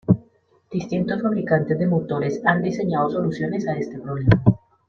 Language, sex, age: Spanish, female, 30-39